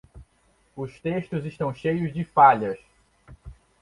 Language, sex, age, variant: Portuguese, male, 30-39, Portuguese (Brasil)